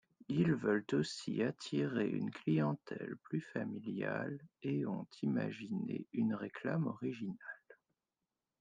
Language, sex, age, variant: French, male, 30-39, Français de métropole